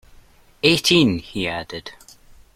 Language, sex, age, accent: English, male, under 19, Scottish English